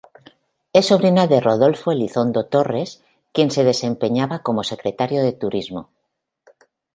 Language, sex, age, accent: Spanish, female, 50-59, España: Centro-Sur peninsular (Madrid, Toledo, Castilla-La Mancha)